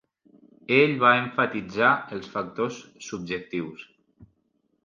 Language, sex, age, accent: Catalan, male, 40-49, Lleidatà